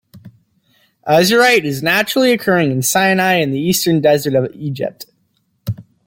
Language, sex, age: English, male, under 19